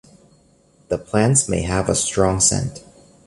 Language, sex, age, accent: English, male, 19-29, United States English